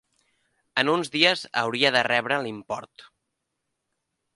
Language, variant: Catalan, Central